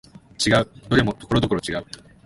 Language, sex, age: Japanese, male, 19-29